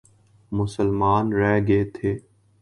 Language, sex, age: Urdu, male, 19-29